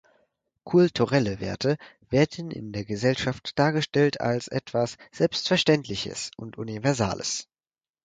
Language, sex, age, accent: German, male, under 19, Deutschland Deutsch